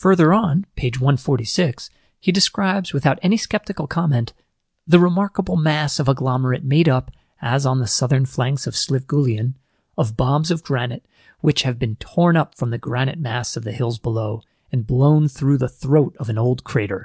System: none